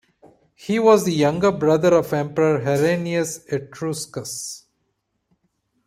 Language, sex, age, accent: English, male, 30-39, India and South Asia (India, Pakistan, Sri Lanka)